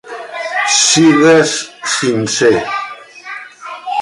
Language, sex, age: Catalan, male, 80-89